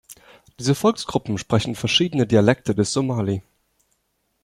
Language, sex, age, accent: German, male, 19-29, Deutschland Deutsch